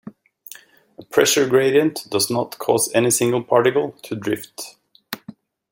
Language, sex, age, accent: English, male, 40-49, United States English